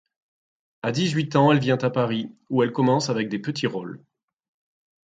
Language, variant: French, Français de métropole